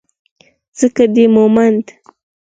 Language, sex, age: Pashto, female, under 19